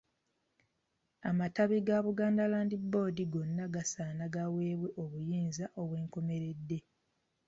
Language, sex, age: Ganda, female, 19-29